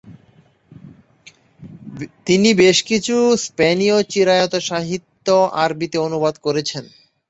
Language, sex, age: Bengali, male, 30-39